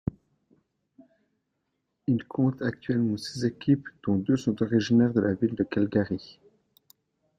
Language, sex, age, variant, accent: French, male, 30-39, Français d'Europe, Français de Suisse